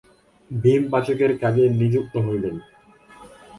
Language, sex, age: Bengali, male, 19-29